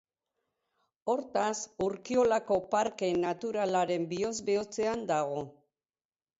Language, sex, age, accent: Basque, female, 70-79, Erdialdekoa edo Nafarra (Gipuzkoa, Nafarroa)